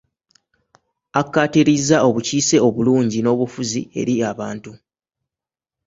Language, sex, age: Ganda, male, 19-29